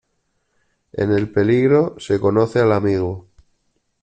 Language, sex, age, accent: Spanish, male, 40-49, España: Norte peninsular (Asturias, Castilla y León, Cantabria, País Vasco, Navarra, Aragón, La Rioja, Guadalajara, Cuenca)